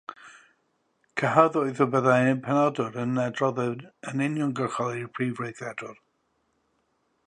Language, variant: Welsh, South-Eastern Welsh